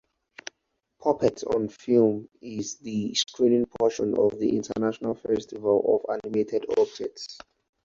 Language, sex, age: English, male, 19-29